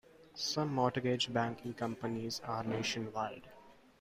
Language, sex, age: English, male, 19-29